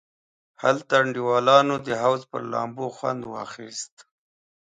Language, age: Pashto, 30-39